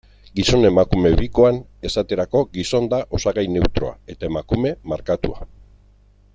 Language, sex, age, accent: Basque, male, 50-59, Erdialdekoa edo Nafarra (Gipuzkoa, Nafarroa)